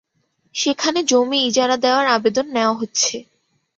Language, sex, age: Bengali, female, 19-29